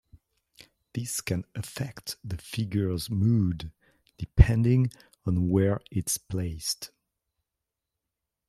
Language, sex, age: English, male, 40-49